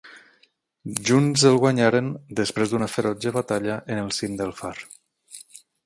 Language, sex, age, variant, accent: Catalan, male, 40-49, Tortosí, nord-occidental